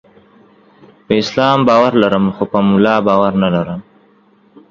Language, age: Pashto, under 19